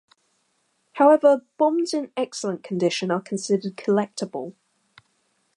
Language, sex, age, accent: English, female, 19-29, England English